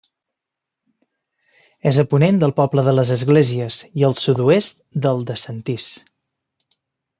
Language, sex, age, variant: Catalan, male, 30-39, Central